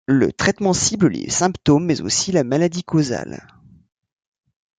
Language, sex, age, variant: French, male, 19-29, Français de métropole